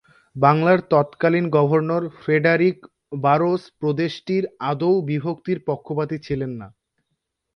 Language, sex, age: Bengali, male, under 19